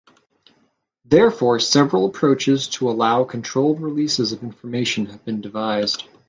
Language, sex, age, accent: English, male, 30-39, United States English